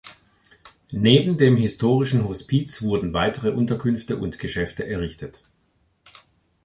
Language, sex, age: German, male, 50-59